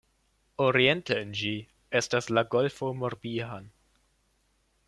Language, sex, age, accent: Esperanto, male, 19-29, Internacia